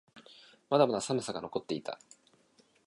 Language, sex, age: Japanese, male, 19-29